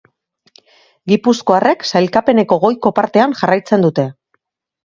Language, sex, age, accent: Basque, male, 40-49, Mendebalekoa (Araba, Bizkaia, Gipuzkoako mendebaleko herri batzuk)